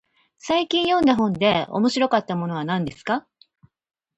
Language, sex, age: Japanese, female, 40-49